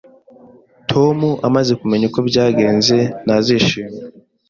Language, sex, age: Kinyarwanda, male, 19-29